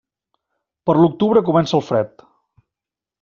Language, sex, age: Catalan, male, 40-49